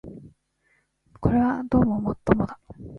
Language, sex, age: Japanese, female, 19-29